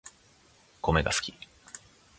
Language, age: Japanese, 19-29